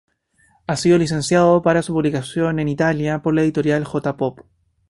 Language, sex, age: Spanish, male, 19-29